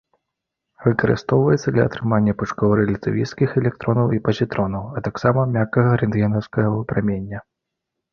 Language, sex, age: Belarusian, male, 30-39